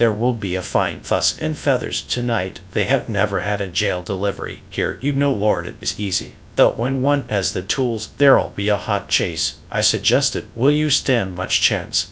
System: TTS, GradTTS